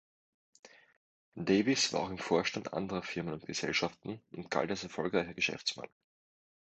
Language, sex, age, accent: German, male, 19-29, Österreichisches Deutsch